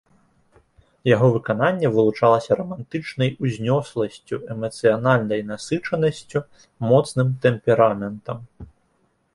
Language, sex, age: Belarusian, male, 19-29